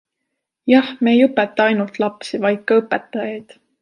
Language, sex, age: Estonian, female, 19-29